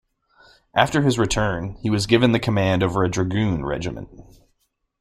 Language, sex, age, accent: English, male, 19-29, United States English